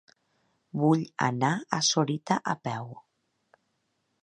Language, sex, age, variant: Catalan, female, 40-49, Nord-Occidental